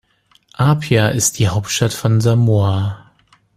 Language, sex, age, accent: German, male, 40-49, Deutschland Deutsch